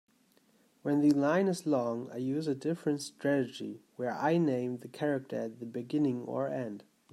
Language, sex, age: English, male, 19-29